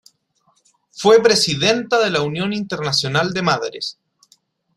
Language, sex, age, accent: Spanish, male, 30-39, Chileno: Chile, Cuyo